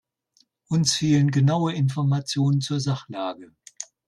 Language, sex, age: German, male, 60-69